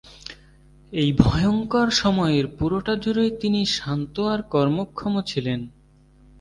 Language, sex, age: Bengali, male, 19-29